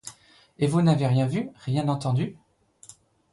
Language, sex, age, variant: French, female, 19-29, Français de métropole